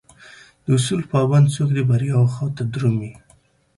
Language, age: Pashto, 19-29